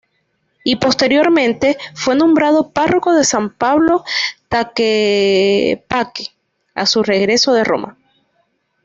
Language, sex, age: Spanish, female, 19-29